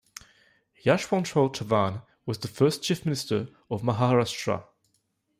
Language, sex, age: English, male, 19-29